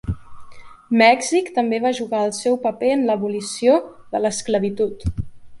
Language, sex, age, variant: Catalan, female, 19-29, Central